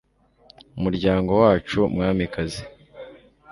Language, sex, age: Kinyarwanda, male, 19-29